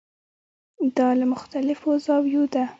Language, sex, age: Pashto, female, 19-29